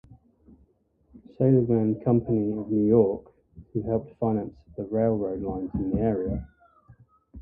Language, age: English, 40-49